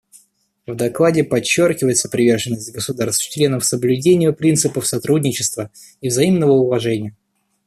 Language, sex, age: Russian, male, under 19